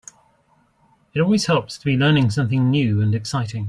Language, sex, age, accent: English, male, 40-49, England English